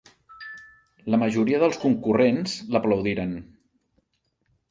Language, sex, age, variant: Catalan, male, 50-59, Central